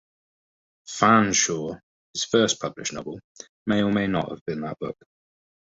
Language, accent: English, England English